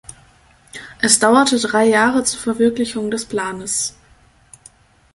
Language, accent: German, Deutschland Deutsch